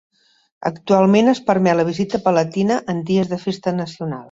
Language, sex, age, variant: Catalan, female, 60-69, Central